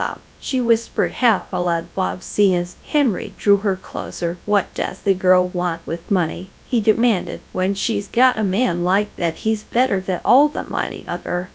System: TTS, GradTTS